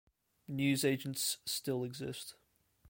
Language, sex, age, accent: English, male, 19-29, Australian English